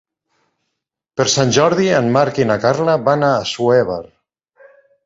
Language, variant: Catalan, Nord-Occidental